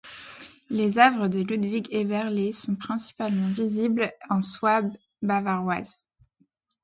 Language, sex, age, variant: French, female, 30-39, Français de métropole